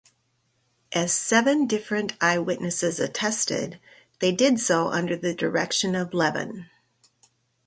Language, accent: English, United States English